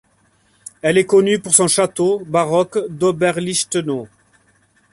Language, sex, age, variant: French, male, 40-49, Français de métropole